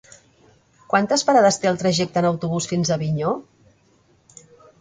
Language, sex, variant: Catalan, female, Central